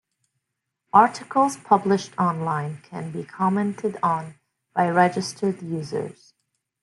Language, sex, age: English, female, 40-49